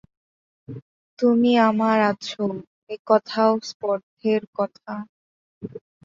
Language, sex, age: Bengali, female, 19-29